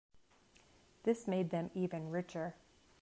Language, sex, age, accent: English, female, 40-49, United States English